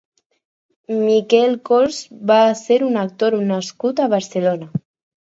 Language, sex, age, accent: Catalan, female, under 19, aprenent (recent, des del castellà)